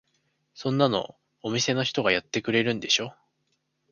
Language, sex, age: Japanese, male, 19-29